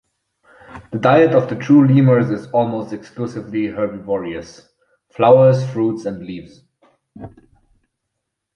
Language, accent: English, German